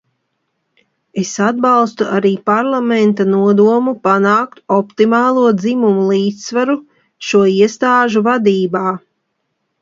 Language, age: Latvian, 40-49